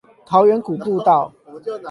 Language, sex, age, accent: Chinese, male, 30-39, 出生地：桃園市